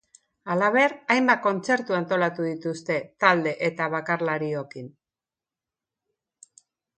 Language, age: Basque, 60-69